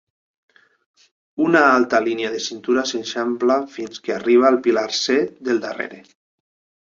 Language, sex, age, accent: Catalan, male, 30-39, valencià